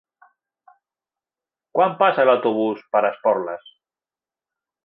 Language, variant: Catalan, Central